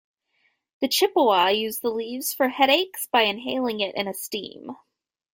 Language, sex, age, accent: English, female, 19-29, United States English